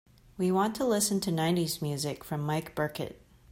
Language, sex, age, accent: English, female, 30-39, United States English